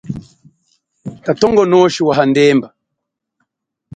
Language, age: Chokwe, 40-49